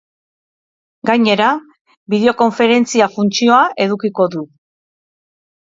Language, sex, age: Basque, female, 40-49